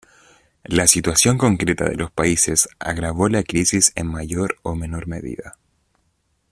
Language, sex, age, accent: Spanish, male, 19-29, Chileno: Chile, Cuyo